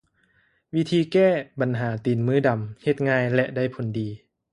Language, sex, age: Lao, male, 19-29